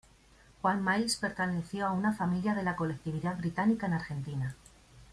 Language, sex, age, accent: Spanish, female, 40-49, España: Norte peninsular (Asturias, Castilla y León, Cantabria, País Vasco, Navarra, Aragón, La Rioja, Guadalajara, Cuenca)